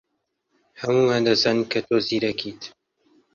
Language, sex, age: Central Kurdish, male, under 19